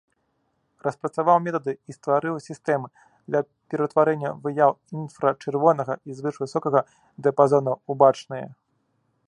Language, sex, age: Belarusian, male, 30-39